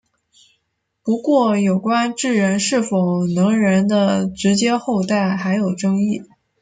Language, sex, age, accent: Chinese, female, 19-29, 出生地：北京市